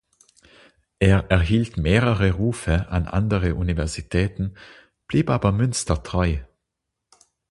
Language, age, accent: German, 40-49, Österreichisches Deutsch